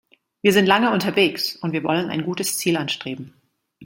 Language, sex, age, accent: German, female, 40-49, Deutschland Deutsch